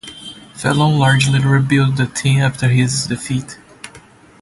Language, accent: English, United States English